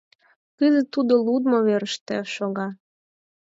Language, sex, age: Mari, female, under 19